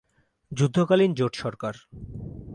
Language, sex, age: Bengali, male, 19-29